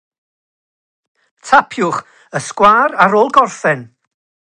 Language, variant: Welsh, North-Western Welsh